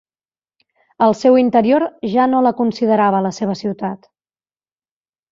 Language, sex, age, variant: Catalan, female, 40-49, Central